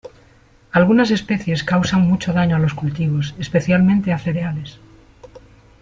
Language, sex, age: Spanish, female, 50-59